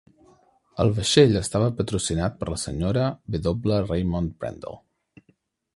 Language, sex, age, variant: Catalan, male, 30-39, Central